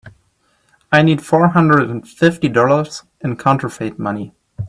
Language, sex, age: English, male, 19-29